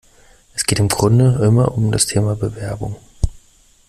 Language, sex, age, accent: German, male, 30-39, Deutschland Deutsch